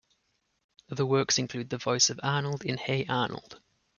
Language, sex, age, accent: English, male, 30-39, England English